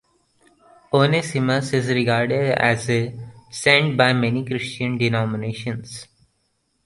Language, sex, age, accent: English, male, under 19, India and South Asia (India, Pakistan, Sri Lanka)